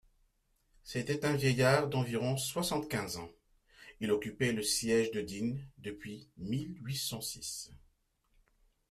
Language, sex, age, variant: French, male, 50-59, Français de métropole